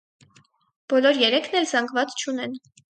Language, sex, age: Armenian, female, under 19